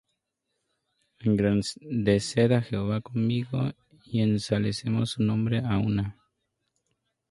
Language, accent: Spanish, México